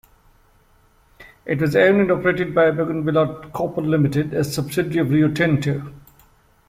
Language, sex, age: English, male, 50-59